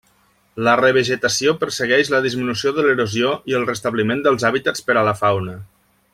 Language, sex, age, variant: Catalan, male, 30-39, Nord-Occidental